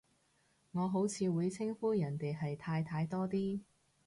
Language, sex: Cantonese, female